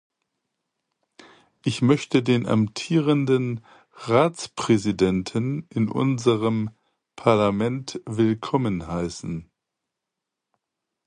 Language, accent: German, Deutschland Deutsch